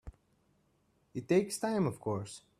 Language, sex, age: English, male, 19-29